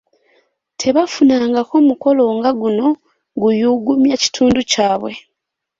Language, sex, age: Ganda, female, 19-29